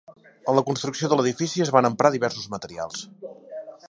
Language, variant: Catalan, Nord-Occidental